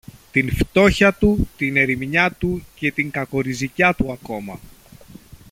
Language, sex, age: Greek, male, 30-39